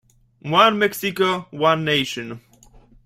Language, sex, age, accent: English, male, 19-29, United States English